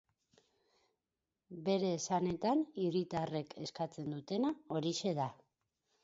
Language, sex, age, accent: Basque, female, 40-49, Mendebalekoa (Araba, Bizkaia, Gipuzkoako mendebaleko herri batzuk)